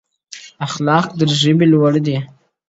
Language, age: Pashto, 19-29